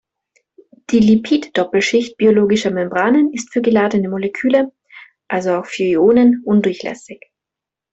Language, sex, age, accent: German, female, 19-29, Österreichisches Deutsch